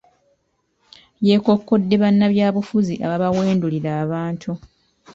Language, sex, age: Ganda, female, 30-39